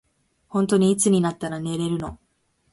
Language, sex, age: Japanese, female, under 19